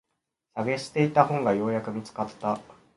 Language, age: Japanese, 19-29